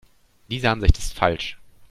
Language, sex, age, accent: German, male, 30-39, Deutschland Deutsch